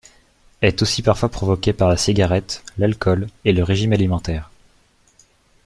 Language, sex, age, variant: French, male, 19-29, Français de métropole